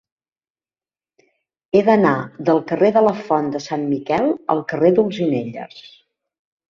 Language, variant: Catalan, Central